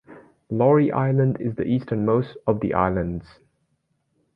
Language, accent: English, United States English